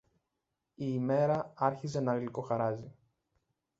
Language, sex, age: Greek, male, 19-29